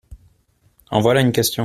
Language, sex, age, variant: French, male, 19-29, Français de métropole